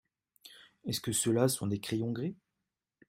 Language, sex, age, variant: French, male, 30-39, Français de métropole